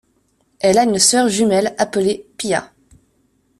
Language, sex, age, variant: French, female, 19-29, Français de métropole